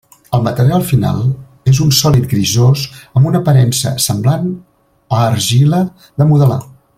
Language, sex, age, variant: Catalan, male, 60-69, Central